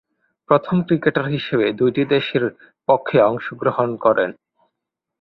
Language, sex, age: Bengali, male, 19-29